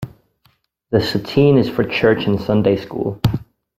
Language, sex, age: English, male, 19-29